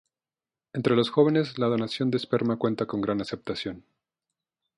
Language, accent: Spanish, México